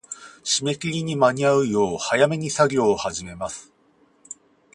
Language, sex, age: Japanese, male, 40-49